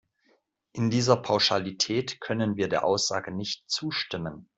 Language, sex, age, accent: German, male, 40-49, Deutschland Deutsch